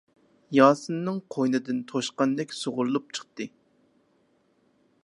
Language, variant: Uyghur, ئۇيغۇر تىلى